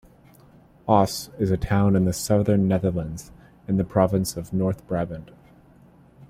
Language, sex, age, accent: English, male, 19-29, United States English